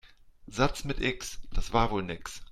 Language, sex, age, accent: German, male, 40-49, Deutschland Deutsch